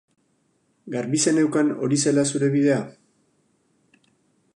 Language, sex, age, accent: Basque, male, 40-49, Erdialdekoa edo Nafarra (Gipuzkoa, Nafarroa)